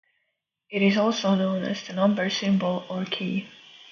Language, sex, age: English, female, 19-29